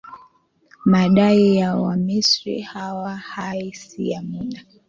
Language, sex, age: Swahili, female, 19-29